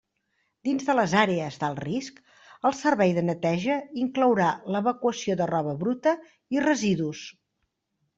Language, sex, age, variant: Catalan, female, 50-59, Central